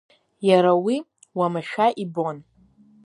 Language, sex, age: Abkhazian, female, under 19